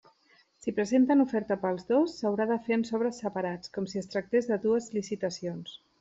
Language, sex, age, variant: Catalan, female, 40-49, Central